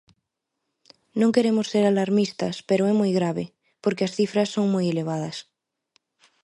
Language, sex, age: Galician, female, 19-29